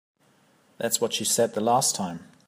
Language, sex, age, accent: English, male, 40-49, England English